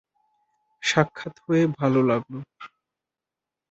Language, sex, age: Bengali, male, 19-29